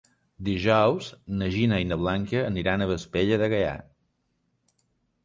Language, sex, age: Catalan, male, 40-49